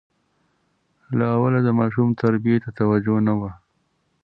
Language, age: Pashto, 30-39